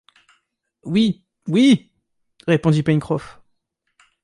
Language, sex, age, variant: French, male, 19-29, Français de métropole